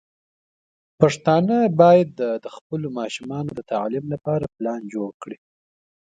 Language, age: Pashto, 19-29